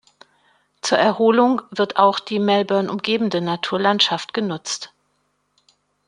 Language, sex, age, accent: German, female, 50-59, Deutschland Deutsch